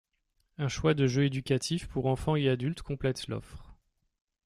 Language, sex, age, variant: French, male, 30-39, Français de métropole